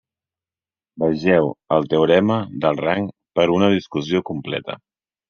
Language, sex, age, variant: Catalan, male, 30-39, Central